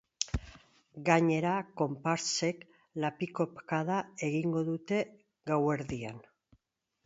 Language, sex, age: Basque, female, 50-59